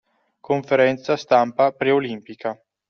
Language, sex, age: Italian, male, 19-29